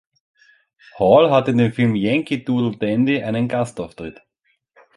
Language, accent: German, Österreichisches Deutsch